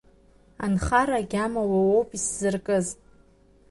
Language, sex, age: Abkhazian, female, under 19